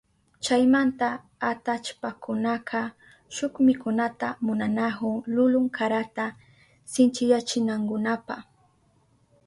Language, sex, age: Southern Pastaza Quechua, female, 19-29